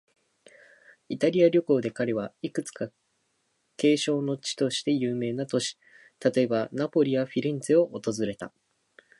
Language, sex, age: Japanese, male, under 19